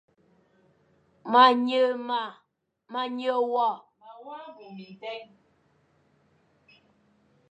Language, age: Fang, under 19